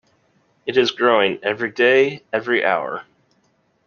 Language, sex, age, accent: English, male, 30-39, United States English